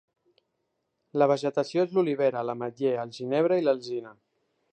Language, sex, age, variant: Catalan, male, 19-29, Central